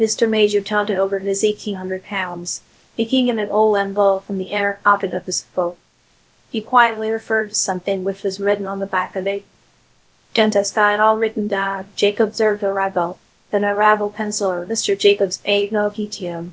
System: TTS, VITS